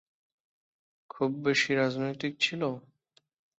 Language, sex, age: Bengali, male, 19-29